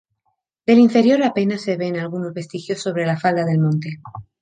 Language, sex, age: Spanish, female, 19-29